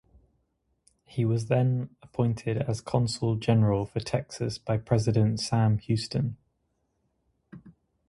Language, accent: English, England English